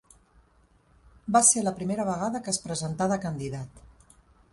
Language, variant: Catalan, Central